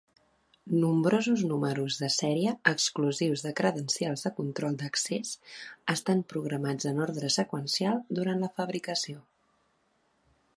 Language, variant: Catalan, Central